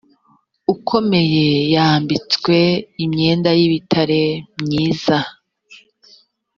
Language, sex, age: Kinyarwanda, female, 30-39